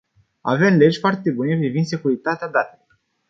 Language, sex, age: Romanian, male, 19-29